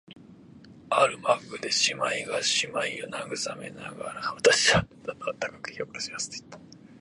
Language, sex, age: Japanese, male, 19-29